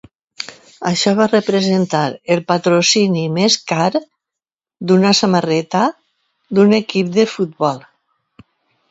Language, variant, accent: Catalan, Valencià central, valencià